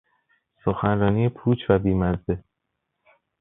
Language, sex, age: Persian, male, 19-29